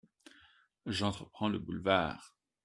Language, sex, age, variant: French, male, 30-39, Français de métropole